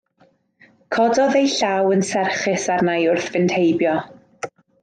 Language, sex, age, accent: Welsh, female, 19-29, Y Deyrnas Unedig Cymraeg